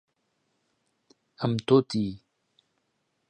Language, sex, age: Catalan, male, 40-49